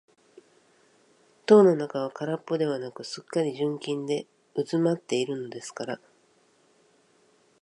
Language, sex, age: Japanese, female, 50-59